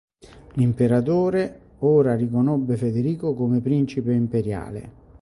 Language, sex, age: Italian, male, 60-69